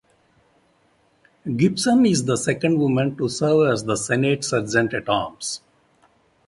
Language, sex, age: English, male, 19-29